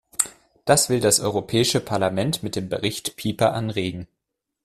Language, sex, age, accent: German, male, 19-29, Deutschland Deutsch